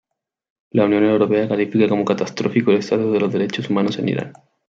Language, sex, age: Spanish, male, 19-29